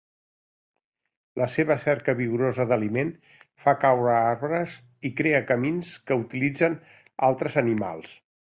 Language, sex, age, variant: Catalan, male, 60-69, Central